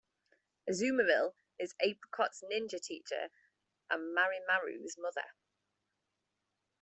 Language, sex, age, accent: English, female, 30-39, England English